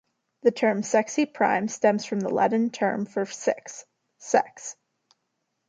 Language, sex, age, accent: English, female, 19-29, United States English